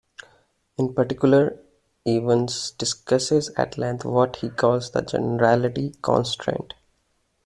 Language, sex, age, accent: English, male, 19-29, India and South Asia (India, Pakistan, Sri Lanka)